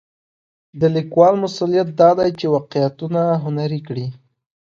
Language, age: Pashto, under 19